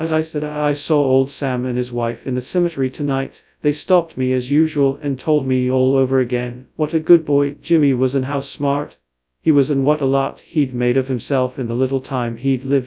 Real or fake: fake